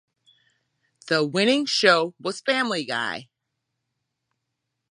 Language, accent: English, United States English